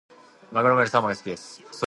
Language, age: Japanese, 19-29